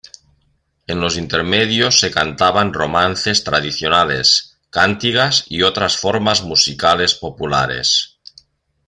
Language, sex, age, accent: Spanish, male, 50-59, España: Norte peninsular (Asturias, Castilla y León, Cantabria, País Vasco, Navarra, Aragón, La Rioja, Guadalajara, Cuenca)